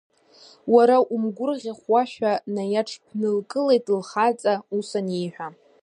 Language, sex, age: Abkhazian, female, under 19